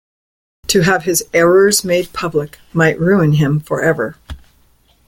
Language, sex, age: English, female, 50-59